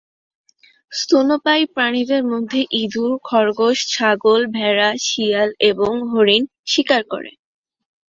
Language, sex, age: Bengali, female, under 19